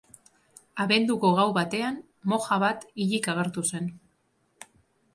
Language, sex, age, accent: Basque, female, 30-39, Mendebalekoa (Araba, Bizkaia, Gipuzkoako mendebaleko herri batzuk)